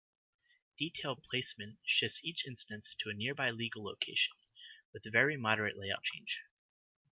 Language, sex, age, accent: English, male, 30-39, United States English